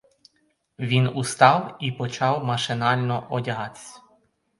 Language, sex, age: Ukrainian, male, 30-39